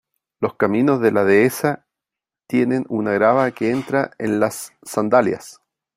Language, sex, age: Spanish, male, 50-59